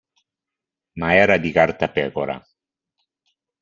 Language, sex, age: Italian, male, 50-59